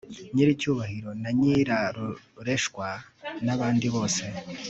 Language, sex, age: Kinyarwanda, male, 19-29